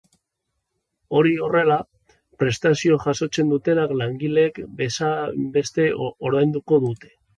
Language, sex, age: Basque, male, 30-39